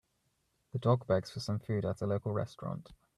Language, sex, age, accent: English, male, 19-29, England English